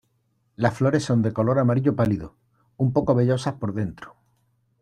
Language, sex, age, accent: Spanish, male, 50-59, España: Sur peninsular (Andalucia, Extremadura, Murcia)